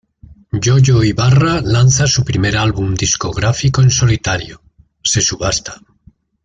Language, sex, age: Spanish, male, 60-69